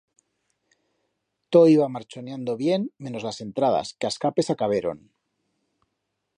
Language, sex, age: Aragonese, male, 40-49